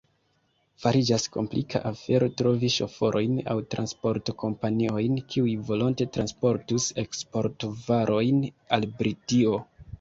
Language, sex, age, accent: Esperanto, male, 19-29, Internacia